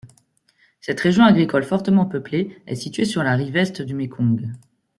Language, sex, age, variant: French, female, 30-39, Français de métropole